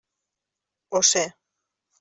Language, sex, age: Catalan, female, 50-59